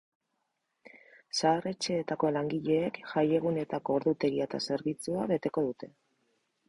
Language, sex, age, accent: Basque, female, 40-49, Mendebalekoa (Araba, Bizkaia, Gipuzkoako mendebaleko herri batzuk)